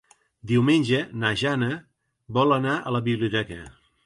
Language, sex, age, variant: Catalan, male, 60-69, Central